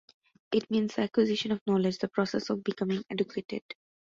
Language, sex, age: English, female, 19-29